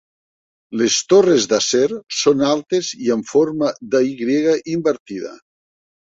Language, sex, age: Catalan, male, 50-59